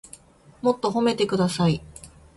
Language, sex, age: Japanese, female, 30-39